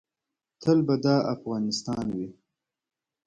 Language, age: Pashto, 19-29